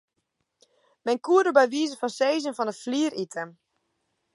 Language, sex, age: Western Frisian, female, under 19